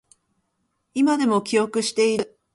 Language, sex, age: Japanese, female, 40-49